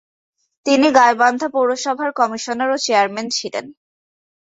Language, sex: Bengali, female